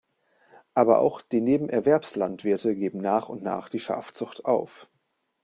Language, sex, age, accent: German, male, 19-29, Deutschland Deutsch